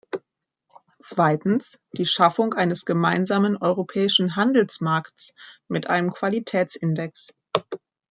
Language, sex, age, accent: German, female, 30-39, Deutschland Deutsch